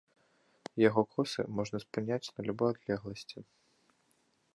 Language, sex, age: Belarusian, male, 19-29